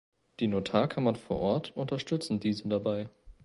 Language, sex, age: German, male, 19-29